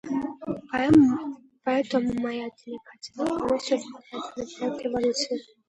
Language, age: Russian, under 19